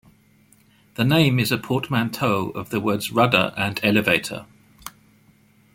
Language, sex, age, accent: English, male, 50-59, England English